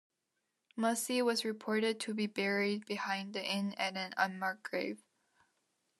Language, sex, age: English, female, under 19